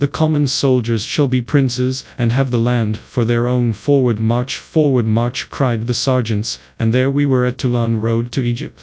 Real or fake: fake